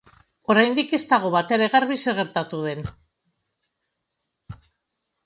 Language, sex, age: Basque, female, 50-59